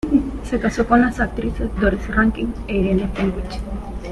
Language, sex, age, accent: Spanish, female, 19-29, América central